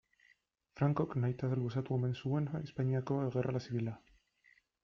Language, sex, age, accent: Basque, male, 19-29, Erdialdekoa edo Nafarra (Gipuzkoa, Nafarroa)